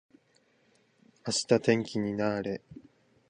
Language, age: Japanese, 19-29